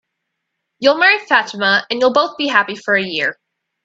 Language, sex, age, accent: English, female, under 19, United States English